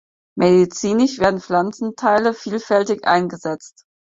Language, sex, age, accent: German, female, 19-29, Deutschland Deutsch